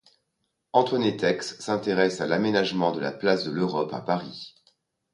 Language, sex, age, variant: French, male, 40-49, Français de métropole